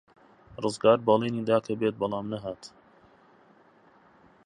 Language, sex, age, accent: Central Kurdish, male, 19-29, سۆرانی